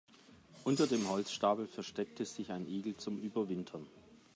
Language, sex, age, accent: German, male, 50-59, Deutschland Deutsch